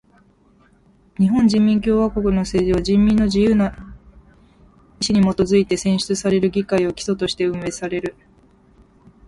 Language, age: Japanese, 19-29